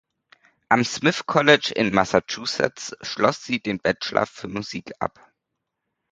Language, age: German, 19-29